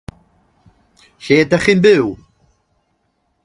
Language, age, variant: Welsh, 60-69, North-Western Welsh